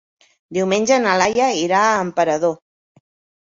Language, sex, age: Catalan, female, 50-59